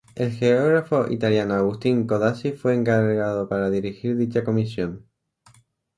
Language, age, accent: Spanish, 19-29, España: Islas Canarias